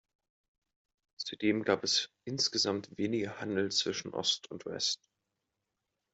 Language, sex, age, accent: German, male, 19-29, Deutschland Deutsch